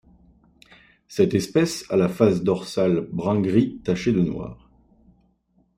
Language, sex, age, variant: French, male, 19-29, Français de métropole